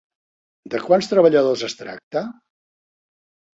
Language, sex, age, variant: Catalan, male, 70-79, Central